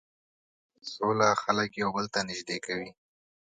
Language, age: Pashto, 19-29